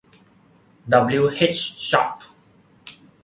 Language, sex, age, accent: English, male, 19-29, Malaysian English